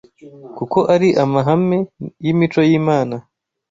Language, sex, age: Kinyarwanda, male, 19-29